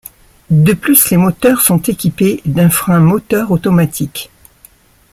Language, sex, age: French, male, 60-69